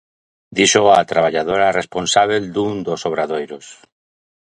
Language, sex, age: Galician, male, 40-49